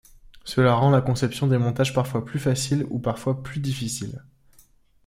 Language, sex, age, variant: French, male, 19-29, Français de métropole